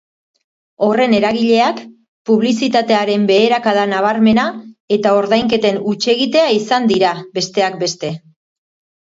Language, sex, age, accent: Basque, female, 40-49, Mendebalekoa (Araba, Bizkaia, Gipuzkoako mendebaleko herri batzuk)